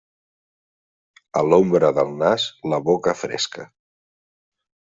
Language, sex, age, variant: Catalan, male, 19-29, Central